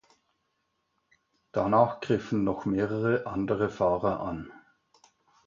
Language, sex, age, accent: German, male, 60-69, Deutschland Deutsch; Schweizerdeutsch